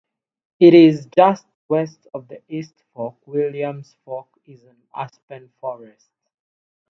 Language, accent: English, United States English; Kenyan English